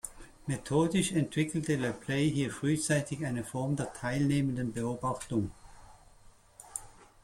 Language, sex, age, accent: German, male, 70-79, Schweizerdeutsch